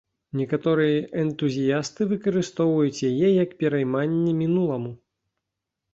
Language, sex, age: Belarusian, male, 19-29